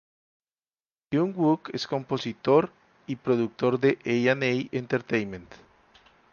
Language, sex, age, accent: Spanish, male, 30-39, Andino-Pacífico: Colombia, Perú, Ecuador, oeste de Bolivia y Venezuela andina